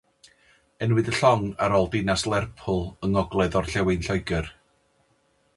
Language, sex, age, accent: Welsh, male, 40-49, Y Deyrnas Unedig Cymraeg